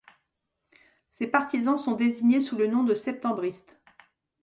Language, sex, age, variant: French, female, 40-49, Français de métropole